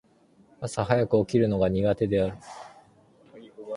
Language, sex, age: Japanese, male, 30-39